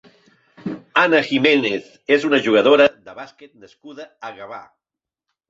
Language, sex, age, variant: Catalan, male, 60-69, Central